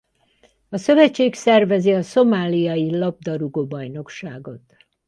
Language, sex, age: Hungarian, female, 70-79